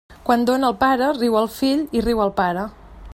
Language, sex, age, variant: Catalan, female, 30-39, Central